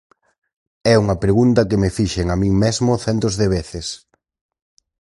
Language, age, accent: Galician, 30-39, Oriental (común en zona oriental)